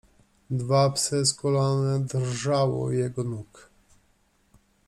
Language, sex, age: Polish, male, 40-49